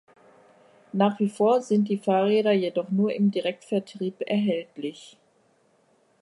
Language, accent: German, Deutschland Deutsch